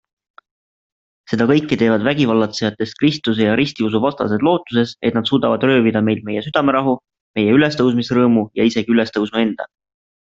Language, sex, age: Estonian, male, 19-29